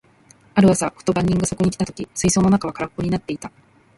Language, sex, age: Japanese, female, 19-29